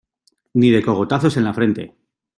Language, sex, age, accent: Spanish, male, 30-39, España: Norte peninsular (Asturias, Castilla y León, Cantabria, País Vasco, Navarra, Aragón, La Rioja, Guadalajara, Cuenca)